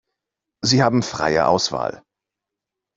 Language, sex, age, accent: German, male, 19-29, Deutschland Deutsch